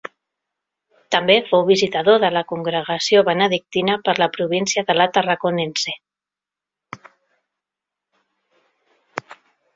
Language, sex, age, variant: Catalan, female, 40-49, Central